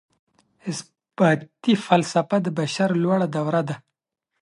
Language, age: Pashto, 19-29